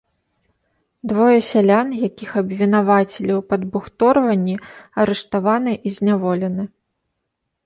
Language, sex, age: Belarusian, female, 30-39